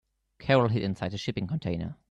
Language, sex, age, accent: English, male, under 19, England English